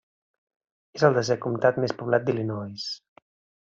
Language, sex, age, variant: Catalan, male, 40-49, Central